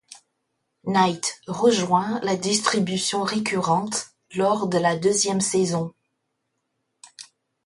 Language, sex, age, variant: French, female, 50-59, Français de métropole